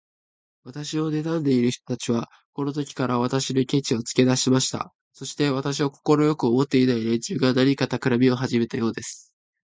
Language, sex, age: Japanese, male, 19-29